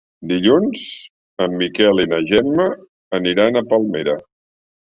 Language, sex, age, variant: Catalan, male, 60-69, Central